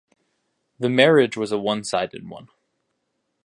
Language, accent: English, United States English